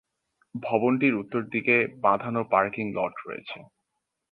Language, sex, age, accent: Bengali, male, 19-29, Native; Bangladeshi